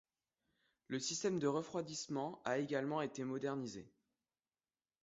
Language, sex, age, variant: French, male, under 19, Français d'Europe